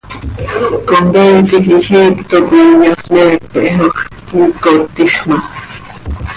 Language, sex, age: Seri, female, 40-49